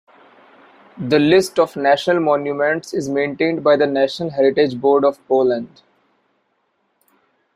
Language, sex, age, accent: English, male, 19-29, India and South Asia (India, Pakistan, Sri Lanka)